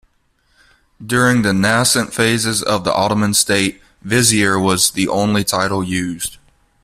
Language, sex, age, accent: English, male, 19-29, United States English